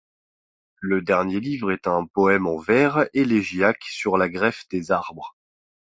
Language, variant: French, Français de métropole